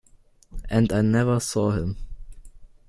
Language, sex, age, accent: English, male, under 19, United States English